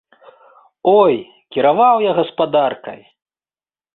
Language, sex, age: Belarusian, male, 30-39